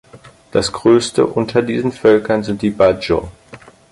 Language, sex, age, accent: German, male, under 19, Deutschland Deutsch